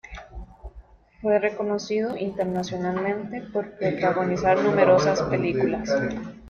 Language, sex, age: Spanish, female, 19-29